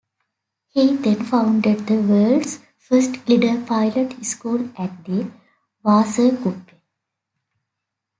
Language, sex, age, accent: English, female, 19-29, United States English